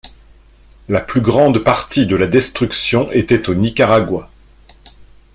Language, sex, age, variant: French, male, 50-59, Français de métropole